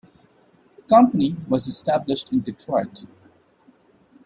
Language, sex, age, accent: English, male, 30-39, India and South Asia (India, Pakistan, Sri Lanka)